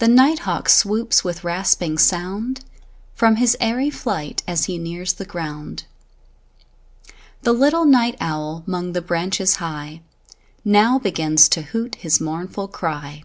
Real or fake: real